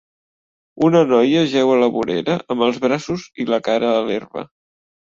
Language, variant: Catalan, Central